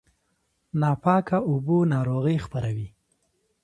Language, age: Pashto, 30-39